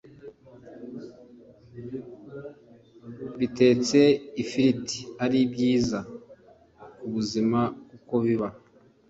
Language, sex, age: Kinyarwanda, male, 40-49